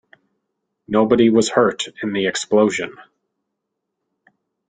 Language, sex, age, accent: English, male, 30-39, United States English